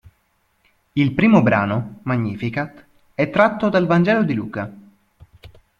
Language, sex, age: Italian, male, 19-29